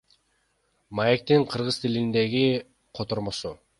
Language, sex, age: Kyrgyz, male, 19-29